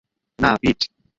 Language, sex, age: Bengali, male, 19-29